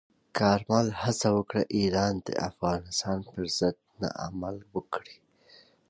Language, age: Pashto, 30-39